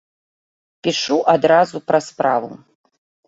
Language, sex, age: Belarusian, female, 40-49